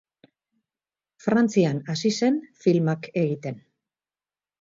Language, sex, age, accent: Basque, female, 50-59, Mendebalekoa (Araba, Bizkaia, Gipuzkoako mendebaleko herri batzuk)